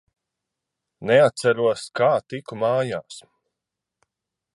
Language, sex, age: Latvian, male, 40-49